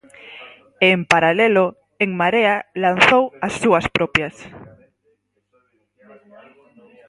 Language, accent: Galician, Normativo (estándar)